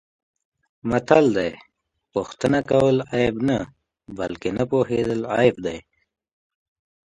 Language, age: Pashto, 19-29